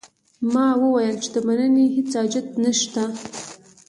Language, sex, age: Pashto, female, 19-29